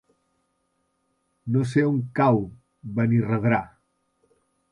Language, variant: Catalan, Central